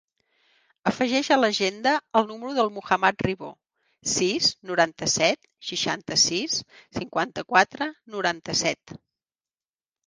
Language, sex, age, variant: Catalan, female, 50-59, Central